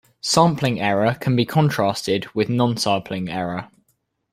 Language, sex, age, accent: English, male, 19-29, England English